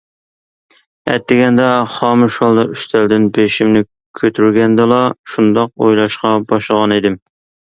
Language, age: Uyghur, 30-39